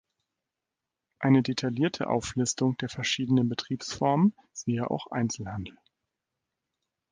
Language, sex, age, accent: German, male, 30-39, Deutschland Deutsch